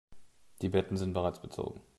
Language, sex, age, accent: German, male, 30-39, Deutschland Deutsch